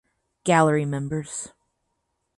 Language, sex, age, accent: English, female, 19-29, United States English